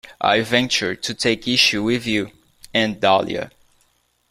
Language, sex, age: English, male, 19-29